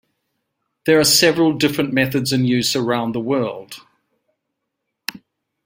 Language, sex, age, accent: English, male, 60-69, England English